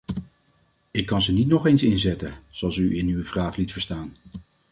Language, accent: Dutch, Nederlands Nederlands